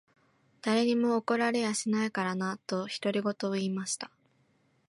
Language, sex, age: Japanese, female, 19-29